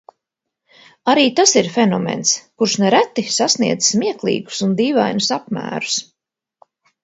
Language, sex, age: Latvian, female, 50-59